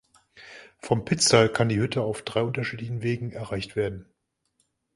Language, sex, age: German, male, 40-49